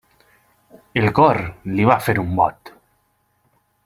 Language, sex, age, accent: Catalan, male, 19-29, valencià